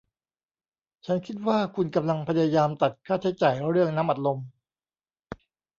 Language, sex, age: Thai, male, 50-59